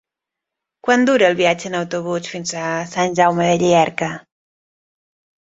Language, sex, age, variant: Catalan, female, 40-49, Nord-Occidental